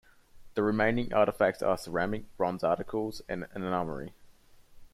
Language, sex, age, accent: English, male, 19-29, Australian English